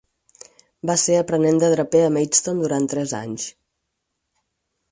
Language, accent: Catalan, estàndard